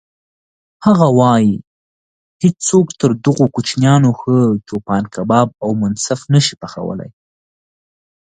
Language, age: Pashto, 19-29